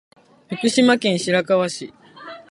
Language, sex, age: Japanese, female, 19-29